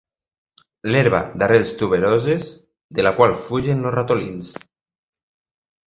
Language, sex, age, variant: Catalan, male, 19-29, Nord-Occidental